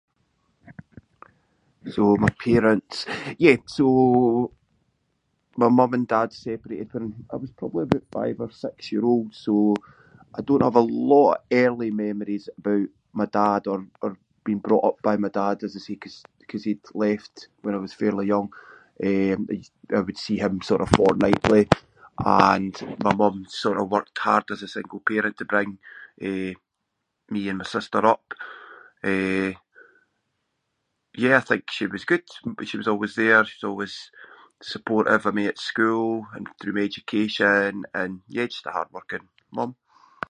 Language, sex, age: Scots, male, 40-49